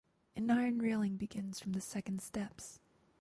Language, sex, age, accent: English, female, 19-29, United States English